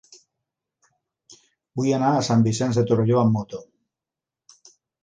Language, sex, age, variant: Catalan, male, 60-69, Central